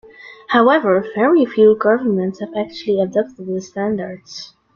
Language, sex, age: English, female, under 19